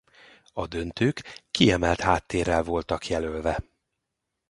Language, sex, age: Hungarian, male, 40-49